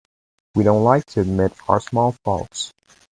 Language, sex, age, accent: English, male, under 19, Canadian English